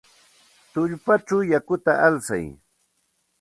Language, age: Santa Ana de Tusi Pasco Quechua, 40-49